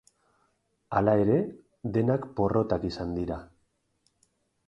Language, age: Basque, 90+